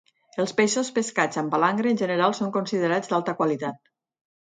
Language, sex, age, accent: Catalan, female, 40-49, Tortosí